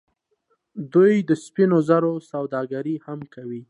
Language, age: Pashto, 19-29